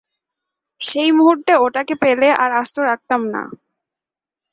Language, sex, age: Bengali, female, 19-29